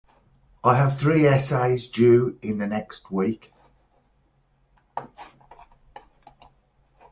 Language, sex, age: English, male, 50-59